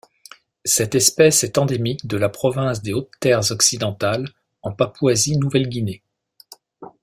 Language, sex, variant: French, male, Français de métropole